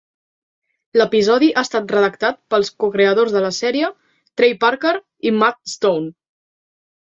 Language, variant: Catalan, Central